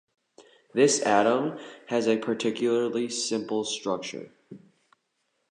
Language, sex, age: English, male, under 19